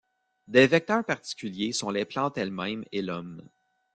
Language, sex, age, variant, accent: French, male, 40-49, Français d'Amérique du Nord, Français du Canada